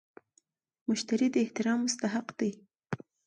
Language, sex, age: Pashto, female, 19-29